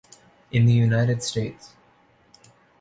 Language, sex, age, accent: English, male, 19-29, United States English